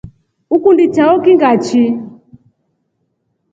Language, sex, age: Rombo, female, 30-39